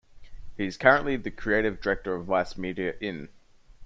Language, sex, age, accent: English, male, 19-29, Australian English